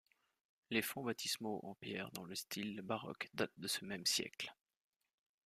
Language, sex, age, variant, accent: French, male, 30-39, Français d'Europe, Français de Suisse